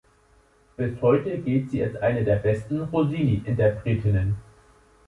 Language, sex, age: German, male, 19-29